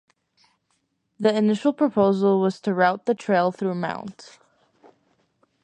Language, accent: English, United States English